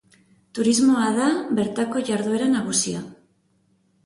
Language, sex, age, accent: Basque, female, 30-39, Mendebalekoa (Araba, Bizkaia, Gipuzkoako mendebaleko herri batzuk)